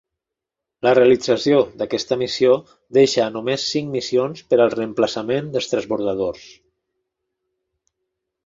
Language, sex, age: Catalan, male, 50-59